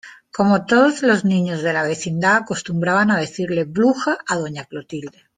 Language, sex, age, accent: Spanish, female, 40-49, España: Sur peninsular (Andalucia, Extremadura, Murcia)